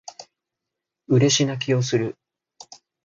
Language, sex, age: Japanese, male, 19-29